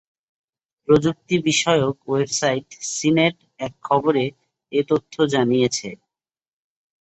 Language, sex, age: Bengali, male, 30-39